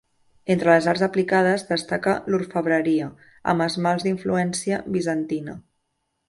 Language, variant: Catalan, Central